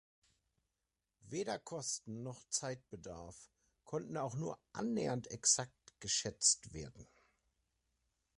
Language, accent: German, Deutschland Deutsch